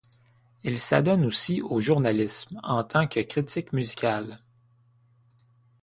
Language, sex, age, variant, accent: French, male, 19-29, Français d'Amérique du Nord, Français du Canada